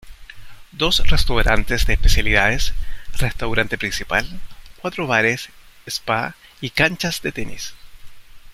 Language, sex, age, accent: Spanish, male, 40-49, Chileno: Chile, Cuyo